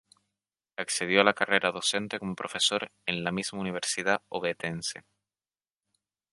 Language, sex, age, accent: Spanish, male, 19-29, España: Islas Canarias